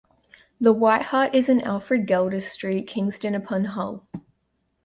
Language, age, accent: English, under 19, Australian English